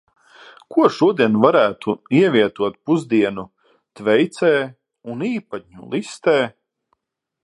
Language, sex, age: Latvian, male, 30-39